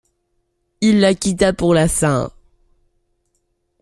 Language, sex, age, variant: French, male, under 19, Français de métropole